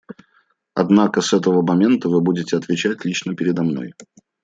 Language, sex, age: Russian, male, 40-49